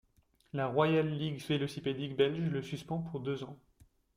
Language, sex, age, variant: French, male, 19-29, Français de métropole